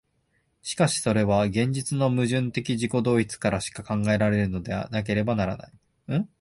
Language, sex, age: Japanese, male, 19-29